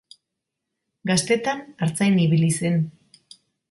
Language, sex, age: Basque, female, 40-49